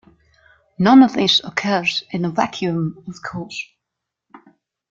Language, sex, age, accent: English, female, 19-29, England English